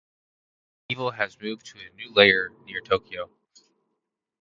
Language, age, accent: English, 19-29, United States English